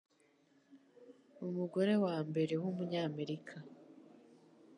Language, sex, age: Kinyarwanda, female, 19-29